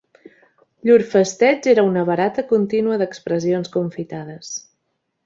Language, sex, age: Catalan, female, 30-39